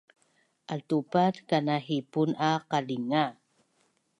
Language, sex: Bunun, female